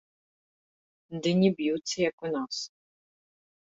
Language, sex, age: Belarusian, female, 40-49